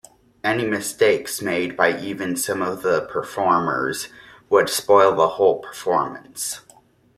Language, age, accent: English, 19-29, United States English